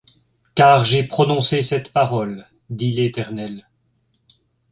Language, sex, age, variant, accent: French, male, 50-59, Français d'Europe, Français de Belgique